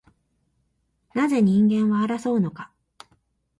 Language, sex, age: Japanese, female, 19-29